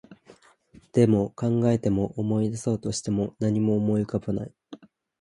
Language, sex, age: Japanese, male, 19-29